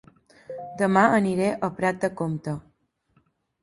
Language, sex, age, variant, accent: Catalan, female, 19-29, Balear, mallorquí